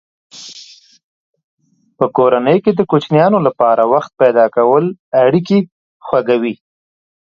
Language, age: Pashto, 30-39